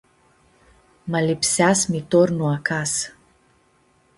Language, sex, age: Aromanian, female, 30-39